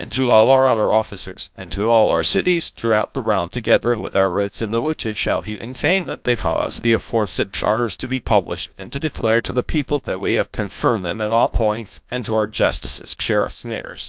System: TTS, GlowTTS